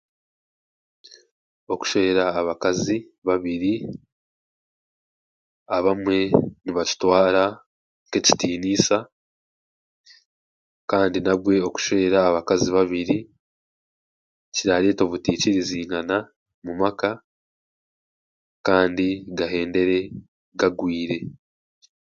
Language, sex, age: Chiga, male, 19-29